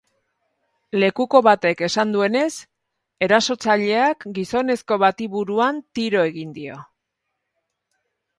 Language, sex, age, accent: Basque, female, 50-59, Erdialdekoa edo Nafarra (Gipuzkoa, Nafarroa)